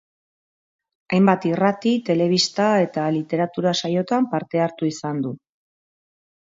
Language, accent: Basque, Mendebalekoa (Araba, Bizkaia, Gipuzkoako mendebaleko herri batzuk)